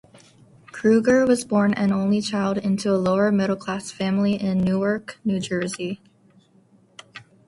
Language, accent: English, United States English